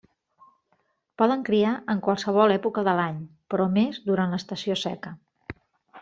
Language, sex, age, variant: Catalan, female, 50-59, Central